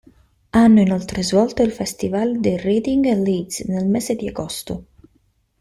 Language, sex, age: Italian, female, 19-29